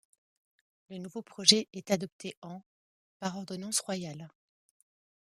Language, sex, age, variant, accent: French, female, 30-39, Français d'Europe, Français de Suisse